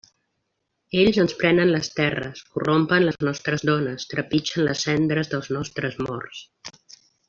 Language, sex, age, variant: Catalan, female, 50-59, Central